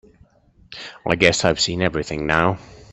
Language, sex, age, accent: English, male, 30-39, England English